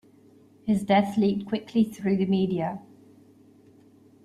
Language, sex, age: English, female, 40-49